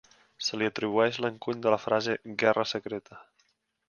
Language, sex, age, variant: Catalan, male, 19-29, Central